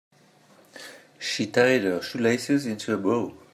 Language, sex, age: English, male, 40-49